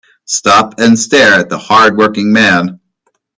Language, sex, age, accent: English, male, 40-49, United States English